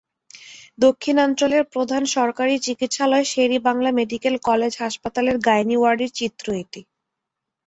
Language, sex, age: Bengali, female, 19-29